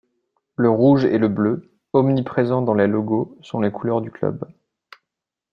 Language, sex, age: French, male, 30-39